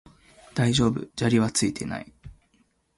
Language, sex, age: Japanese, male, 19-29